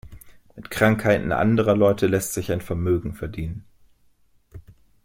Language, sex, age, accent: German, male, 30-39, Deutschland Deutsch